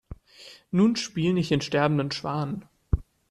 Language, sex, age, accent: German, male, under 19, Deutschland Deutsch